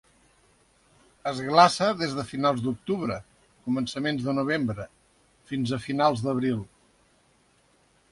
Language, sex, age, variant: Catalan, male, 60-69, Central